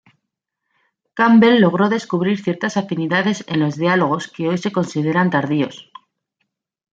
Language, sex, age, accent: Spanish, female, 30-39, España: Norte peninsular (Asturias, Castilla y León, Cantabria, País Vasco, Navarra, Aragón, La Rioja, Guadalajara, Cuenca)